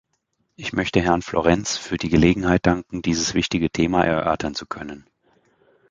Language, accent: German, Deutschland Deutsch